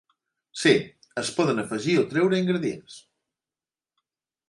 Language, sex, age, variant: Catalan, male, 40-49, Central